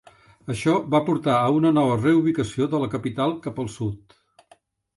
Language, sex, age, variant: Catalan, male, 60-69, Central